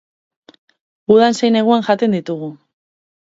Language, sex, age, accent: Basque, female, 19-29, Mendebalekoa (Araba, Bizkaia, Gipuzkoako mendebaleko herri batzuk)